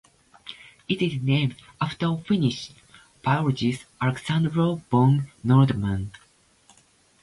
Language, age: English, 19-29